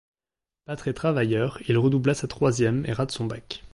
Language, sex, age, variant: French, male, 19-29, Français de métropole